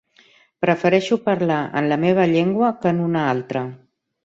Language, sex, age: Catalan, female, 60-69